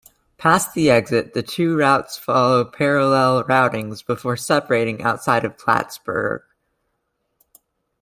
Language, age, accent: English, 19-29, United States English